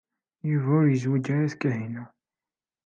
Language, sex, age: Kabyle, male, 19-29